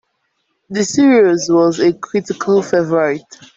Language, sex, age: English, female, 19-29